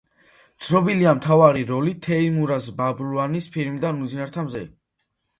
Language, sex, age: Georgian, male, 19-29